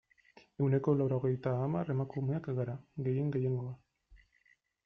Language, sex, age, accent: Basque, male, 19-29, Erdialdekoa edo Nafarra (Gipuzkoa, Nafarroa)